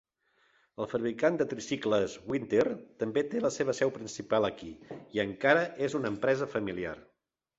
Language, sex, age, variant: Catalan, male, 60-69, Central